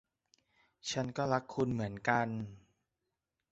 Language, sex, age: Thai, male, 30-39